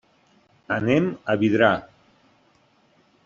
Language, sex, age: Catalan, male, 50-59